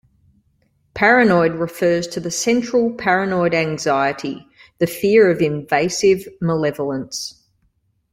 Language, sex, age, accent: English, female, 40-49, Australian English